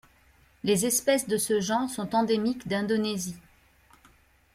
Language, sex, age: French, female, 40-49